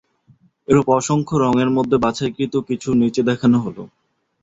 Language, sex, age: Bengali, male, 19-29